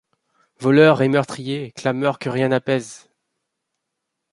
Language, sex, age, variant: French, male, 30-39, Français de métropole